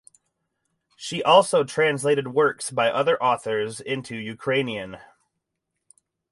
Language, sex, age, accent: English, male, 30-39, United States English